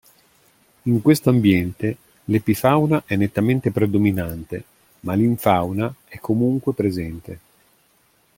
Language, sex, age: Italian, male, 50-59